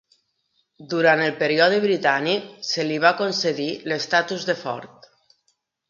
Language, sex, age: Catalan, female, 40-49